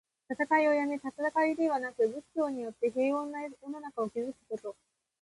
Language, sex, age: Japanese, female, 19-29